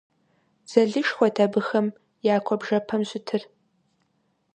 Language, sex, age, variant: Kabardian, female, 19-29, Адыгэбзэ (Къэбэрдей, Кирил, псоми зэдай)